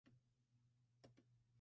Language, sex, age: English, female, under 19